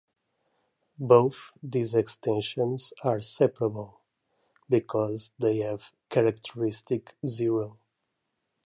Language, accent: English, United States English